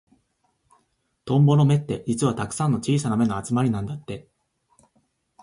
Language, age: Japanese, 19-29